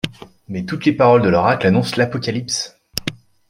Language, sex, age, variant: French, male, 19-29, Français de métropole